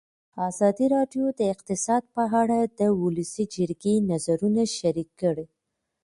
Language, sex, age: Pashto, female, 19-29